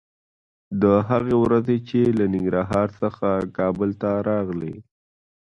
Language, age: Pashto, 19-29